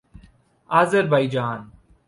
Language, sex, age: Urdu, male, 19-29